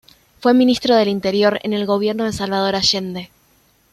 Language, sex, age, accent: Spanish, female, 19-29, Rioplatense: Argentina, Uruguay, este de Bolivia, Paraguay